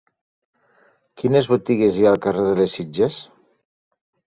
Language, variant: Catalan, Septentrional